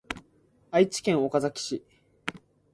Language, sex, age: Japanese, male, 19-29